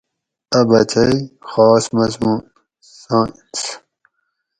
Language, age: Gawri, 19-29